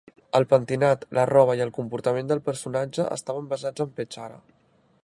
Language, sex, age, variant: Catalan, male, 19-29, Central